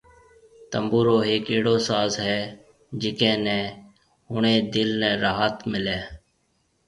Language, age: Marwari (Pakistan), 30-39